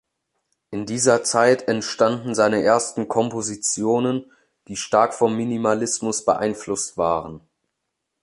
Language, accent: German, Deutschland Deutsch